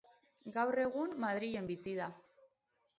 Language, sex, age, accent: Basque, female, 19-29, Mendebalekoa (Araba, Bizkaia, Gipuzkoako mendebaleko herri batzuk)